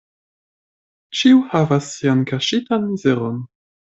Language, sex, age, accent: Esperanto, male, 19-29, Internacia